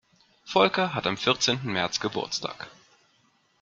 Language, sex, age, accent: German, male, 30-39, Deutschland Deutsch